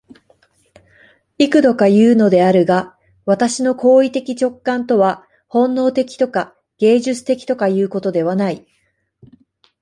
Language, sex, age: Japanese, female, 30-39